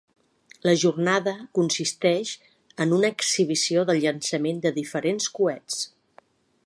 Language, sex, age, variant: Catalan, female, 50-59, Central